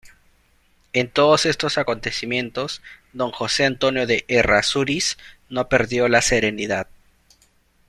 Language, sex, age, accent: Spanish, male, 19-29, Andino-Pacífico: Colombia, Perú, Ecuador, oeste de Bolivia y Venezuela andina